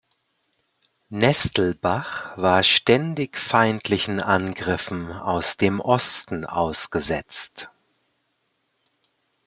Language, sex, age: German, male, 40-49